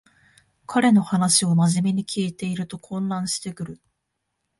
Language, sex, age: Japanese, female, 19-29